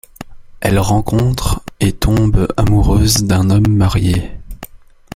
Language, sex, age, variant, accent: French, male, 19-29, Français d'Europe, Français de Belgique